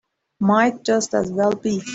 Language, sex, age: English, female, 19-29